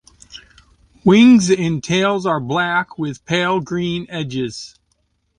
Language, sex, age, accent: English, male, 40-49, United States English